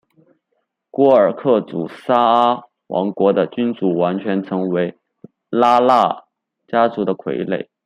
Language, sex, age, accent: Chinese, male, 19-29, 出生地：四川省